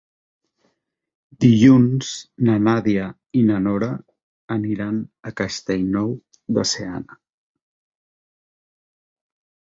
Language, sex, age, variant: Catalan, male, 50-59, Central